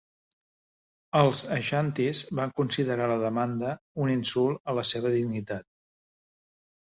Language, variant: Catalan, Central